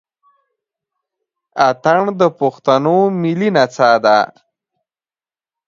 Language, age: Pashto, 19-29